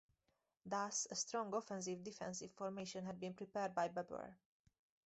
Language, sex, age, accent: English, female, 19-29, United States English